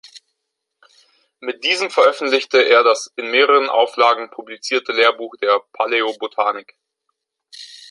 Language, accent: German, Deutschland Deutsch